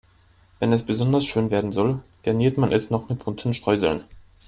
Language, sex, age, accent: German, male, under 19, Deutschland Deutsch